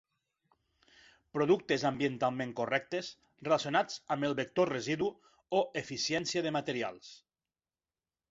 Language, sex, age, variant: Catalan, male, 40-49, Septentrional